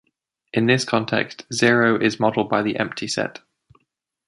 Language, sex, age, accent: English, male, 19-29, England English